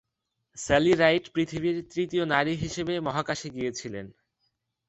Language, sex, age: Bengali, male, 19-29